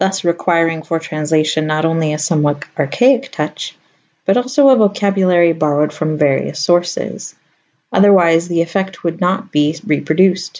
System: none